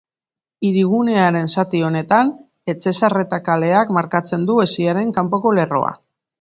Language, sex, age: Basque, female, 50-59